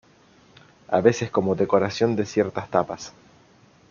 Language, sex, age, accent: Spanish, male, 30-39, Rioplatense: Argentina, Uruguay, este de Bolivia, Paraguay